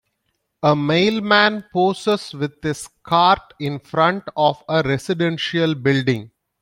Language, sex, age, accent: English, male, 40-49, India and South Asia (India, Pakistan, Sri Lanka)